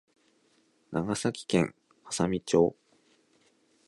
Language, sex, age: Japanese, male, 19-29